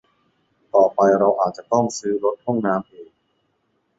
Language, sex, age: Thai, male, 30-39